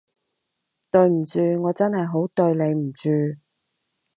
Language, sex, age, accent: Cantonese, female, 30-39, 广州音